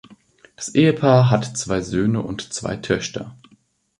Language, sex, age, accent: German, male, 19-29, Deutschland Deutsch